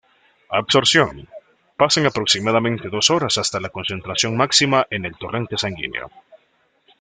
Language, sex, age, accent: Spanish, male, 30-39, América central